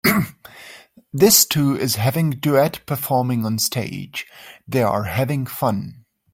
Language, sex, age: English, male, 30-39